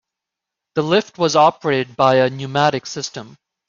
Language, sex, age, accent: English, male, 30-39, United States English